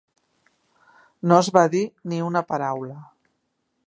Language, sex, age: Catalan, female, 50-59